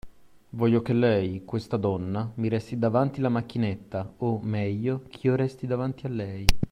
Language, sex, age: Italian, male, 19-29